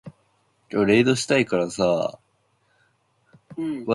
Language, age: English, 19-29